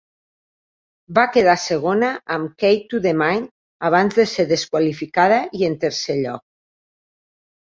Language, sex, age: Catalan, female, 40-49